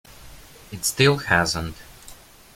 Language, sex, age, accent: English, male, 19-29, United States English